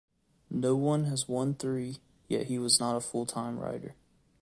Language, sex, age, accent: English, male, 19-29, United States English